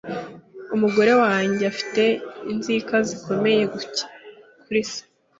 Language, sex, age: Kinyarwanda, female, 30-39